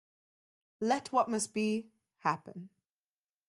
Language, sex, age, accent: English, female, 19-29, Southern African (South Africa, Zimbabwe, Namibia)